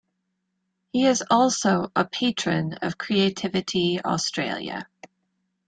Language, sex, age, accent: English, female, 40-49, United States English